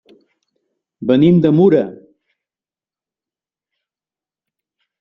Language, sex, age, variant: Catalan, male, 60-69, Central